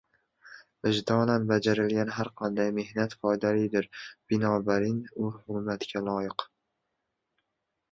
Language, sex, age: Uzbek, male, 19-29